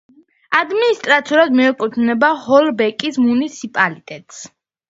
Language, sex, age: Georgian, female, under 19